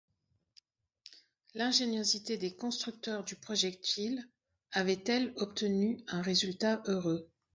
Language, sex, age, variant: French, female, 40-49, Français de métropole